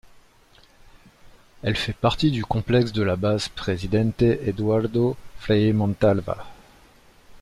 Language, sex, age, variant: French, male, 40-49, Français de métropole